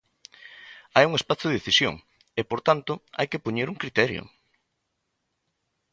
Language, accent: Galician, Normativo (estándar)